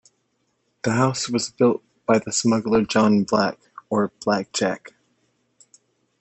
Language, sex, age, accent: English, male, 19-29, United States English